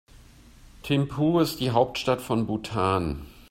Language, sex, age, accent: German, male, 50-59, Deutschland Deutsch